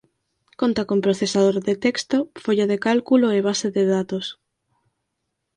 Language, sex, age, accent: Galician, female, under 19, Normativo (estándar)